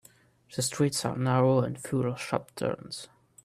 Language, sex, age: English, male, 19-29